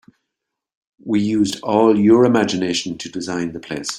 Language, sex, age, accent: English, male, 60-69, Irish English